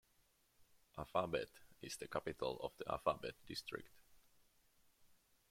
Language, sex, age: English, male, 19-29